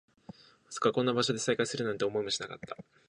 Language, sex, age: Japanese, male, 19-29